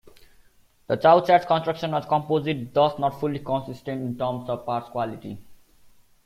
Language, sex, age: English, male, 19-29